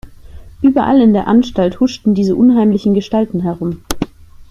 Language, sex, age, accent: German, female, 30-39, Deutschland Deutsch